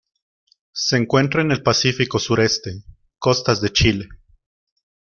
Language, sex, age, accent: Spanish, male, 19-29, México